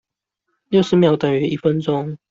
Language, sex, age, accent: Chinese, male, 19-29, 出生地：新北市